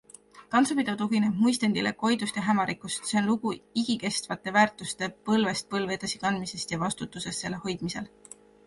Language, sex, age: Estonian, female, 19-29